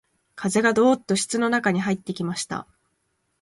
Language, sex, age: Japanese, female, 19-29